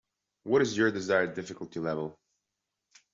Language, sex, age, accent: English, male, 30-39, United States English